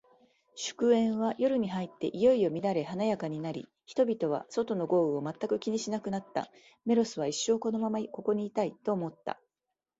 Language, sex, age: Japanese, female, 40-49